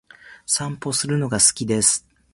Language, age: Japanese, 50-59